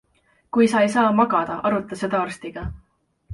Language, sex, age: Estonian, female, 19-29